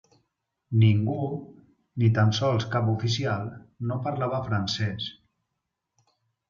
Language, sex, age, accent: Catalan, male, 30-39, valencià